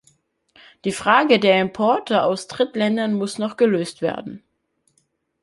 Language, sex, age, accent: German, male, under 19, Deutschland Deutsch